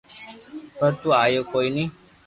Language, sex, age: Loarki, female, under 19